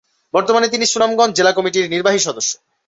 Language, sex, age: Bengali, male, 19-29